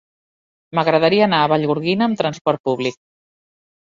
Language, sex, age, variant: Catalan, female, 40-49, Central